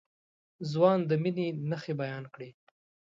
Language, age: Pashto, 19-29